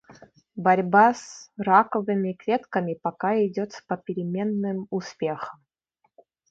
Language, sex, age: Russian, female, 19-29